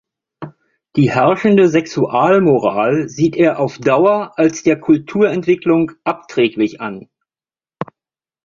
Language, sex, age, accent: German, male, 50-59, Deutschland Deutsch